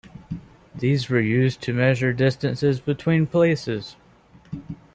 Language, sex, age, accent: English, male, 19-29, United States English